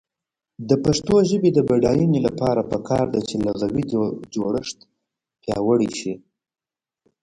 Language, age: Pashto, 19-29